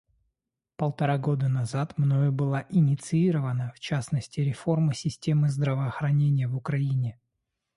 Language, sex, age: Russian, male, 30-39